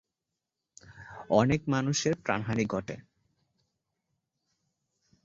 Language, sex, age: Bengali, male, 19-29